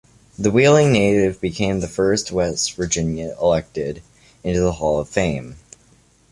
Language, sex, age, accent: English, male, under 19, United States English